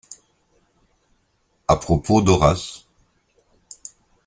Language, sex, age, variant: French, male, 60-69, Français de métropole